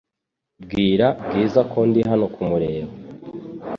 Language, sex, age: Kinyarwanda, male, 19-29